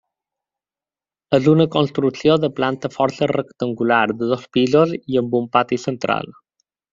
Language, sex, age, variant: Catalan, male, 30-39, Balear